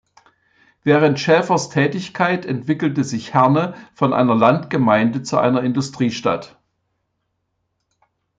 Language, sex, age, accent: German, male, 70-79, Deutschland Deutsch